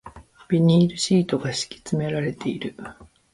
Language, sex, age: Japanese, female, 40-49